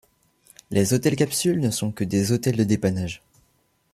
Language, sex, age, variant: French, male, under 19, Français de métropole